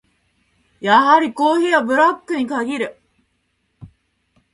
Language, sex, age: Japanese, female, 30-39